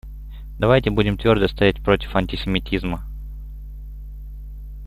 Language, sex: Russian, male